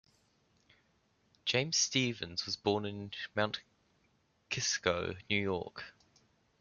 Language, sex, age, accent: English, female, under 19, New Zealand English